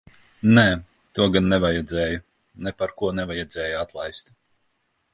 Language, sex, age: Latvian, male, 30-39